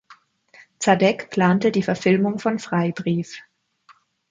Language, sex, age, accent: German, female, 19-29, Deutschland Deutsch